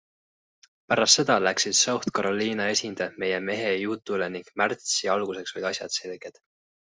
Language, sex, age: Estonian, male, 19-29